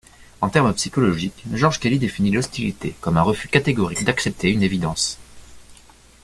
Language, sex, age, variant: French, male, 19-29, Français de métropole